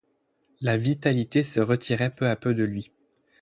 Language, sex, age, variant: French, male, 19-29, Français de métropole